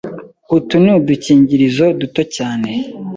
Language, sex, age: Kinyarwanda, male, 19-29